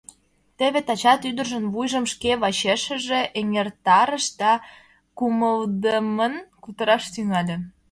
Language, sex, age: Mari, female, 19-29